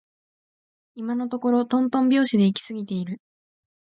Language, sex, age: Japanese, female, 19-29